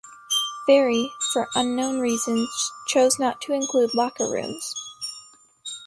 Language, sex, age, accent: English, female, under 19, United States English